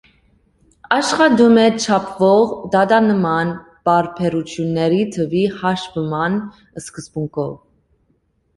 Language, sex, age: Armenian, female, 30-39